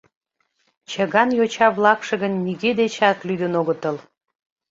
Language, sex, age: Mari, female, 40-49